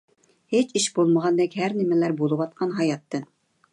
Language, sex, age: Uyghur, female, 30-39